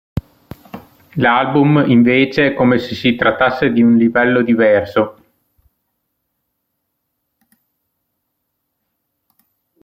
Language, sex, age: Italian, male, 30-39